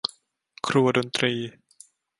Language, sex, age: Thai, male, under 19